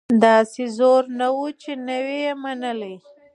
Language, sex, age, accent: Pashto, female, 19-29, معیاري پښتو